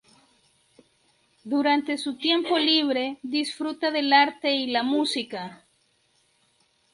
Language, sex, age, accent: Spanish, female, 19-29, América central